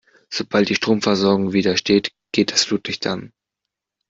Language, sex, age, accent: German, male, under 19, Deutschland Deutsch